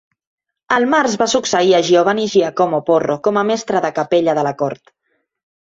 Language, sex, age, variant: Catalan, female, 19-29, Central